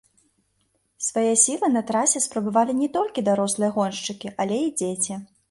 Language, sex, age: Belarusian, female, 19-29